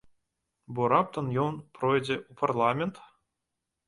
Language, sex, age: Belarusian, male, 30-39